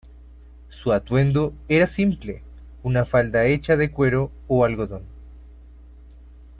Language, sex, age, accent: Spanish, male, 30-39, Andino-Pacífico: Colombia, Perú, Ecuador, oeste de Bolivia y Venezuela andina